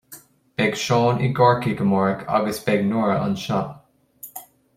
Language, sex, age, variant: Irish, male, 19-29, Gaeilge na Mumhan